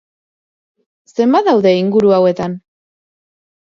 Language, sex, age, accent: Basque, female, 30-39, Erdialdekoa edo Nafarra (Gipuzkoa, Nafarroa)